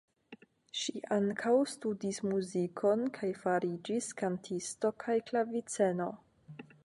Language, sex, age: Esperanto, female, 19-29